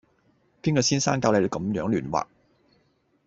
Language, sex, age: Cantonese, male, 30-39